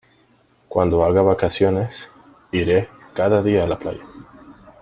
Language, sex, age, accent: Spanish, male, 19-29, América central